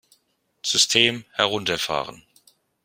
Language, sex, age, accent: German, male, 50-59, Deutschland Deutsch